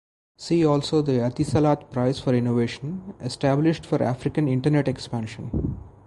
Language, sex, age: English, male, 40-49